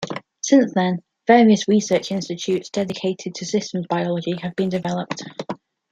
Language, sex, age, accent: English, female, 19-29, England English